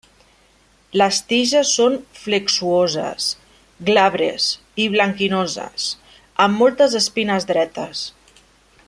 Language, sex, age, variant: Catalan, female, 40-49, Central